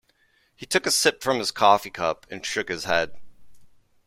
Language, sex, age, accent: English, male, 30-39, United States English